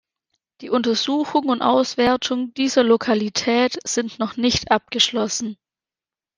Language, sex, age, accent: German, female, 19-29, Deutschland Deutsch